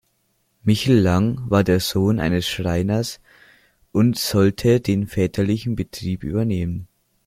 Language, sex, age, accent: German, male, 90+, Österreichisches Deutsch